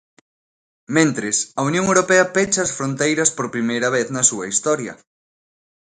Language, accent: Galician, Normativo (estándar)